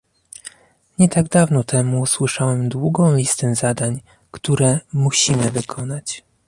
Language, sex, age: Polish, male, 19-29